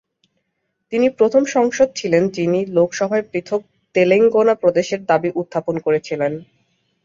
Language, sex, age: Bengali, female, 19-29